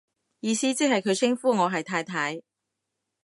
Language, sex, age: Cantonese, female, 30-39